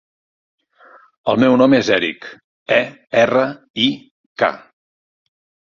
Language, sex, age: Catalan, male, 50-59